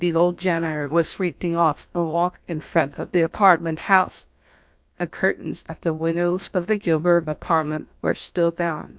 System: TTS, GlowTTS